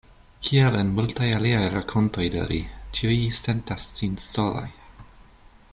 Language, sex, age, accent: Esperanto, male, 30-39, Internacia